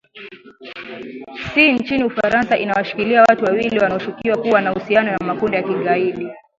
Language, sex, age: Swahili, female, 19-29